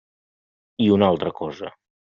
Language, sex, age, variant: Catalan, male, 30-39, Central